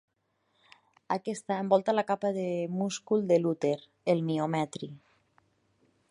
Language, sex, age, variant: Catalan, female, 30-39, Nord-Occidental